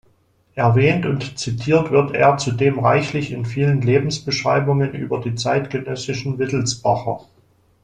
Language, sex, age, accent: German, male, 40-49, Deutschland Deutsch